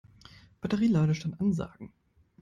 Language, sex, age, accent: German, male, 19-29, Deutschland Deutsch